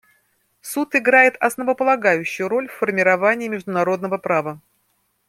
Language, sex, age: Russian, female, 50-59